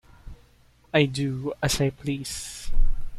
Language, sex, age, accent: English, male, under 19, Filipino